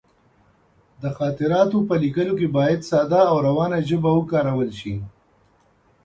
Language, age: Pashto, 50-59